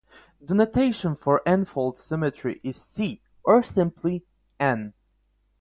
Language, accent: English, Slavic; polish